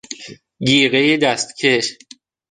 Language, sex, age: Persian, male, under 19